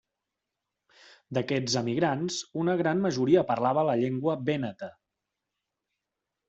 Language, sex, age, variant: Catalan, male, 30-39, Central